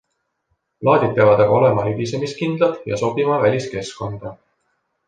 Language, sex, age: Estonian, male, 40-49